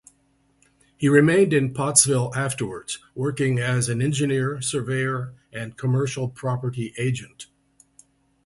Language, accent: English, United States English